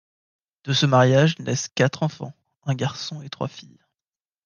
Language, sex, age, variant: French, male, 19-29, Français de métropole